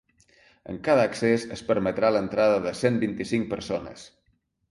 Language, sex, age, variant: Catalan, male, 50-59, Central